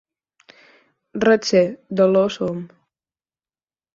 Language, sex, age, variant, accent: Catalan, female, 19-29, Balear, menorquí